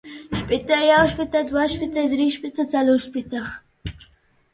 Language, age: Pashto, 19-29